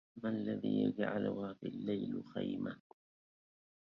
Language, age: Arabic, 40-49